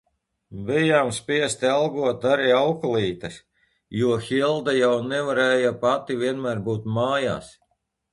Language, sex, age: Latvian, male, 40-49